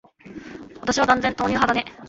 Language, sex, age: Japanese, female, under 19